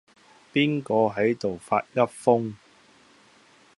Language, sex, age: Cantonese, male, 30-39